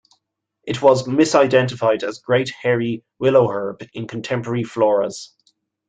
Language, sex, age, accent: English, male, 19-29, Irish English